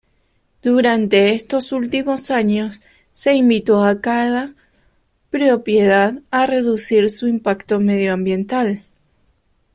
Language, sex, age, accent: Spanish, female, 19-29, Rioplatense: Argentina, Uruguay, este de Bolivia, Paraguay